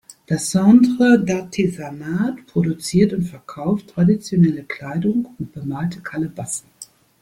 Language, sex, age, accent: German, female, 50-59, Deutschland Deutsch